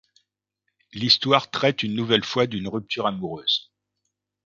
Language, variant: French, Français de métropole